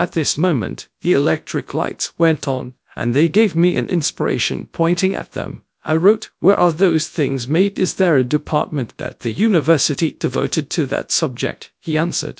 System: TTS, GradTTS